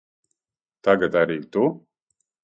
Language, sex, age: Latvian, male, 40-49